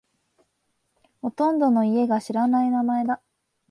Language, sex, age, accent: Japanese, female, 19-29, 関東